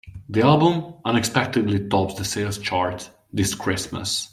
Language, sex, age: English, male, 30-39